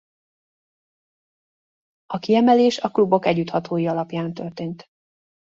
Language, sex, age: Hungarian, female, 40-49